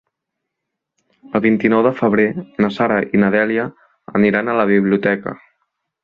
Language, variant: Catalan, Central